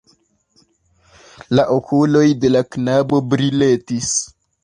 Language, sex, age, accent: Esperanto, male, 19-29, Internacia